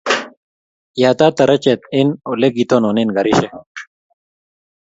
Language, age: Kalenjin, 19-29